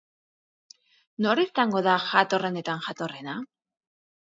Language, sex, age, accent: Basque, female, 40-49, Erdialdekoa edo Nafarra (Gipuzkoa, Nafarroa)